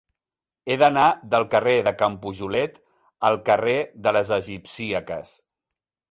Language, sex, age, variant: Catalan, male, 40-49, Central